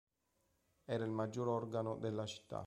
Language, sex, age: Italian, male, 30-39